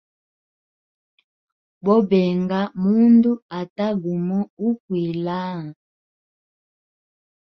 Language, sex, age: Hemba, female, 30-39